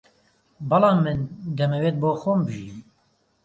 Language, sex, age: Central Kurdish, male, 30-39